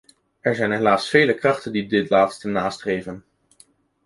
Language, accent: Dutch, Nederlands Nederlands